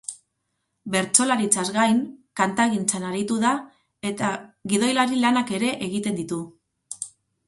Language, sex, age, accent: Basque, female, 40-49, Mendebalekoa (Araba, Bizkaia, Gipuzkoako mendebaleko herri batzuk)